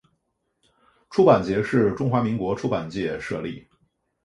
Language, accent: Chinese, 出生地：北京市